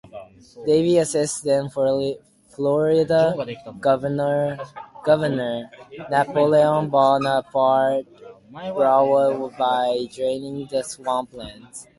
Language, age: English, under 19